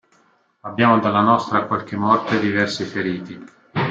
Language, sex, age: Italian, male, 50-59